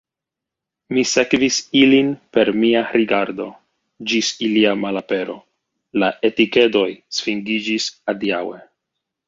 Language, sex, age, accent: Esperanto, male, 30-39, Internacia